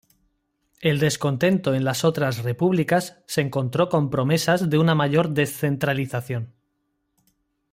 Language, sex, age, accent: Spanish, male, 30-39, España: Sur peninsular (Andalucia, Extremadura, Murcia)